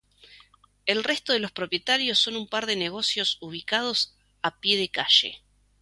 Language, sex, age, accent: Spanish, female, 40-49, Rioplatense: Argentina, Uruguay, este de Bolivia, Paraguay